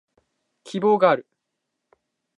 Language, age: Japanese, 19-29